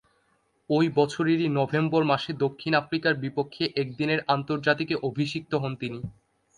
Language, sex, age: Bengali, male, 19-29